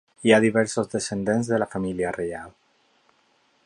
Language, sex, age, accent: Catalan, male, 40-49, valencià